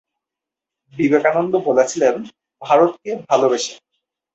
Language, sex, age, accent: Bengali, male, 19-29, Bangladeshi